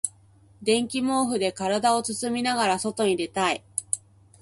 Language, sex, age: Japanese, female, 30-39